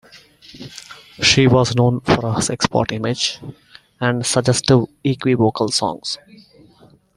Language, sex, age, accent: English, male, 40-49, India and South Asia (India, Pakistan, Sri Lanka)